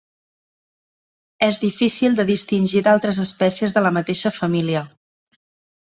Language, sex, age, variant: Catalan, female, 30-39, Central